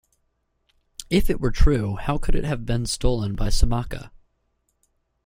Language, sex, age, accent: English, male, 19-29, United States English